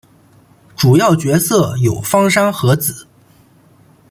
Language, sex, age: Chinese, male, 19-29